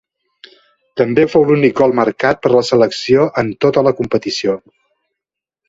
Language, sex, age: Catalan, male, 50-59